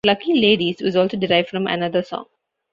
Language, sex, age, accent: English, female, 19-29, India and South Asia (India, Pakistan, Sri Lanka)